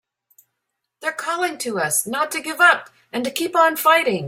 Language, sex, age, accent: English, male, 50-59, United States English